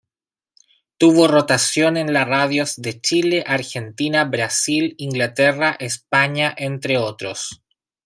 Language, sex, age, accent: Spanish, male, 40-49, Chileno: Chile, Cuyo